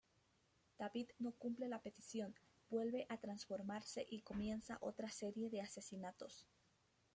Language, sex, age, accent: Spanish, female, 19-29, Andino-Pacífico: Colombia, Perú, Ecuador, oeste de Bolivia y Venezuela andina